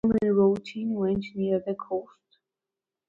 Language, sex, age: English, female, under 19